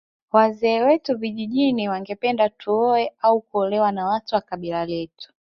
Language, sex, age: Swahili, female, 19-29